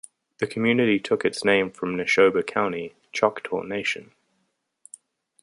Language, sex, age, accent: English, male, 30-39, New Zealand English